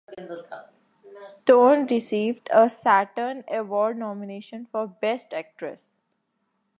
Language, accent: English, India and South Asia (India, Pakistan, Sri Lanka)